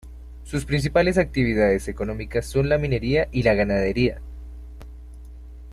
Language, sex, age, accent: Spanish, male, 30-39, Andino-Pacífico: Colombia, Perú, Ecuador, oeste de Bolivia y Venezuela andina